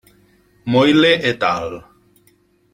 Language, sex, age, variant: Catalan, male, 30-39, Nord-Occidental